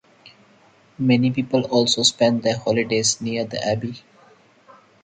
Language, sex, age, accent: English, male, 30-39, India and South Asia (India, Pakistan, Sri Lanka); Singaporean English